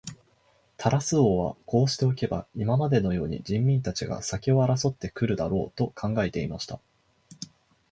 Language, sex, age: Japanese, male, 19-29